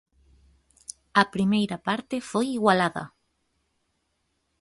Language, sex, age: Galician, female, 19-29